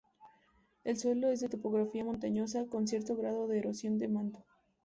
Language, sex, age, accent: Spanish, female, 19-29, México